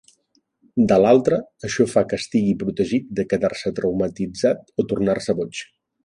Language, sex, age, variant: Catalan, male, 40-49, Central